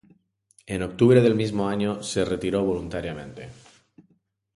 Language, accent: Spanish, España: Centro-Sur peninsular (Madrid, Toledo, Castilla-La Mancha)